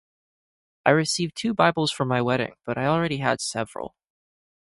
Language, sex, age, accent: English, male, 19-29, United States English